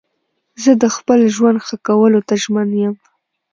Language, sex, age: Pashto, female, 19-29